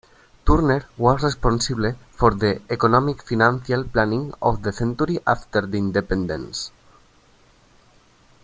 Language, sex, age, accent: English, male, 19-29, United States English